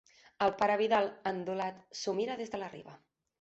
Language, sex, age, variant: Catalan, female, 19-29, Central